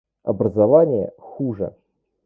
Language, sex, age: Russian, male, 19-29